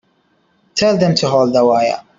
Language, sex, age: English, male, 30-39